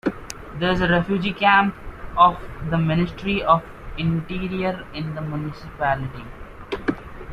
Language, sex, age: English, male, 19-29